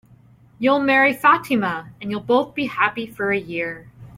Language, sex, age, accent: English, female, 30-39, United States English